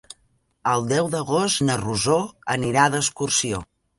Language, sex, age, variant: Catalan, female, 50-59, Central